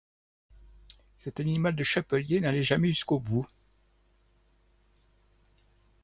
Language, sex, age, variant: French, male, 60-69, Français de métropole